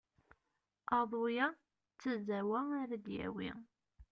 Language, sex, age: Kabyle, female, 19-29